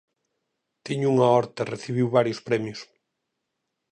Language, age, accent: Galician, 40-49, Normativo (estándar)